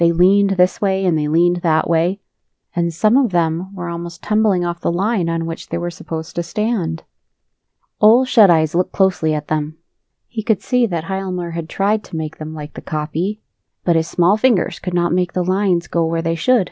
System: none